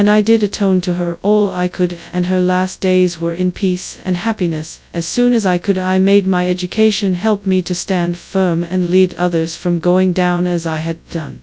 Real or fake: fake